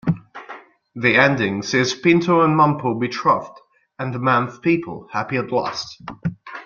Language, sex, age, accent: English, male, 19-29, United States English